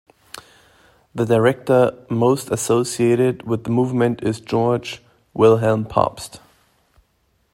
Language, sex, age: English, male, 30-39